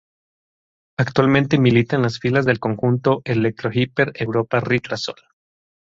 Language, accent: Spanish, México